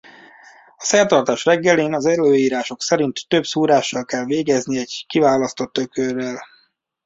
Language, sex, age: Hungarian, male, 30-39